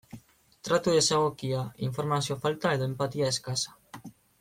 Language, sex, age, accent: Basque, male, 19-29, Mendebalekoa (Araba, Bizkaia, Gipuzkoako mendebaleko herri batzuk)